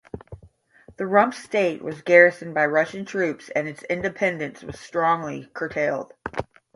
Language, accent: English, United States English